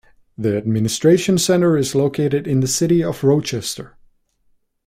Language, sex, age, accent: English, male, 19-29, United States English